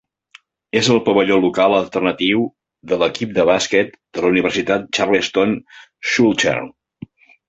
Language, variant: Catalan, Central